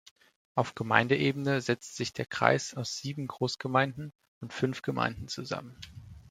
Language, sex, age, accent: German, male, 19-29, Deutschland Deutsch